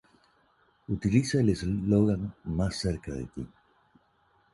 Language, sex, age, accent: Spanish, male, 50-59, Andino-Pacífico: Colombia, Perú, Ecuador, oeste de Bolivia y Venezuela andina